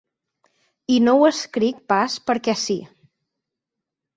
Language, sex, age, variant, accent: Catalan, female, 30-39, Central, Neutre